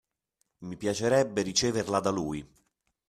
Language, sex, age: Italian, male, 50-59